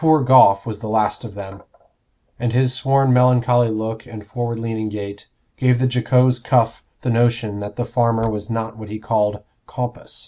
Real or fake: real